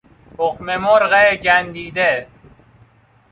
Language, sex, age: Persian, male, 19-29